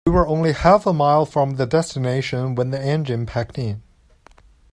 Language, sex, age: English, male, 19-29